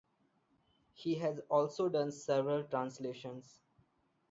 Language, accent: English, India and South Asia (India, Pakistan, Sri Lanka)